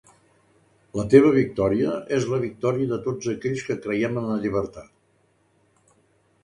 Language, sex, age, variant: Catalan, male, 70-79, Central